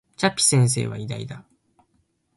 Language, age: Japanese, 19-29